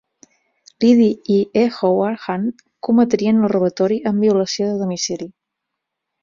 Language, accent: Catalan, Garrotxi